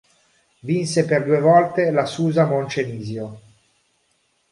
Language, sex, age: Italian, male, 40-49